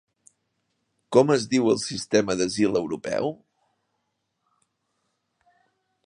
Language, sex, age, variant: Catalan, male, 40-49, Central